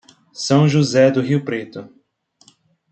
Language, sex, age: Portuguese, male, 30-39